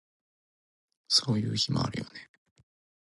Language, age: Japanese, 19-29